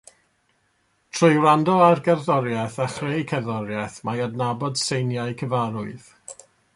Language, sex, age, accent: Welsh, male, 30-39, Y Deyrnas Unedig Cymraeg